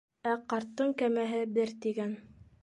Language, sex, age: Bashkir, female, 30-39